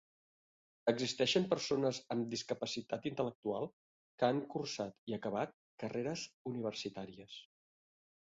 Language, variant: Catalan, Central